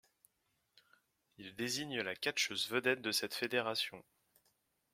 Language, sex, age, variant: French, male, 19-29, Français de métropole